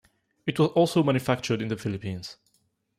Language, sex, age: English, male, 19-29